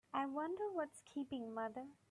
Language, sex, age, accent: English, female, 19-29, United States English